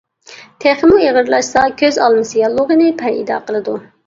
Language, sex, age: Uyghur, female, 19-29